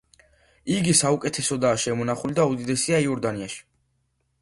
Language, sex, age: Georgian, male, 19-29